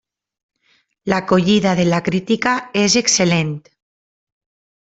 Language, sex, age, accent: Catalan, female, 30-39, valencià